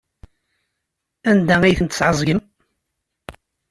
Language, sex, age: Kabyle, male, 40-49